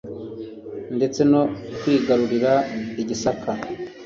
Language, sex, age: Kinyarwanda, male, 40-49